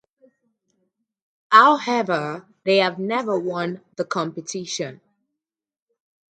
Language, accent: English, United States English